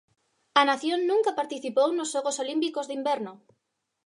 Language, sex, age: Galician, female, 30-39